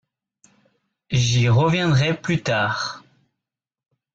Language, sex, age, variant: French, male, 19-29, Français de métropole